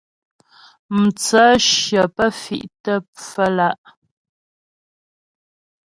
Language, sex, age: Ghomala, female, 30-39